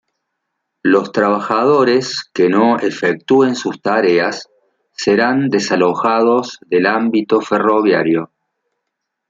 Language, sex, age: Spanish, male, 50-59